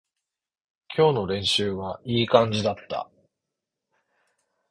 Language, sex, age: Japanese, male, 40-49